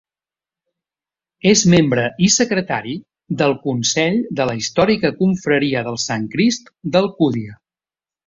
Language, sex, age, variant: Catalan, male, 30-39, Central